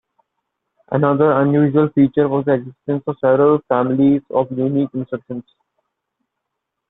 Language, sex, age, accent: English, male, 19-29, India and South Asia (India, Pakistan, Sri Lanka)